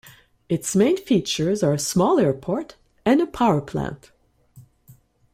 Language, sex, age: English, female, 50-59